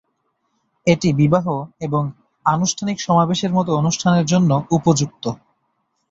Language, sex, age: Bengali, male, 19-29